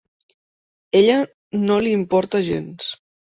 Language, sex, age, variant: Catalan, female, 30-39, Central